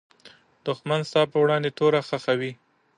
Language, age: Pashto, 19-29